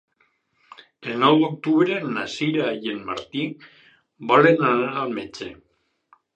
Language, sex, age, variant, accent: Catalan, male, 50-59, Valencià central, valencià